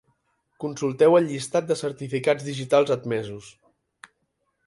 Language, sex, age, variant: Catalan, male, 19-29, Central